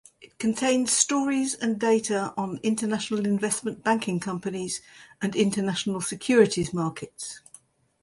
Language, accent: English, England English